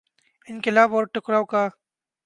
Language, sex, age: Urdu, male, 19-29